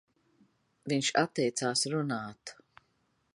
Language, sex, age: Latvian, female, 50-59